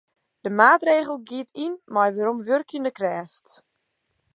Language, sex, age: Western Frisian, female, under 19